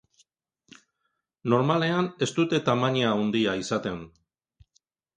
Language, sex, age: Basque, male, 50-59